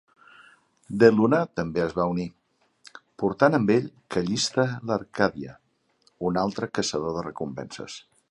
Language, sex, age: Catalan, male, 50-59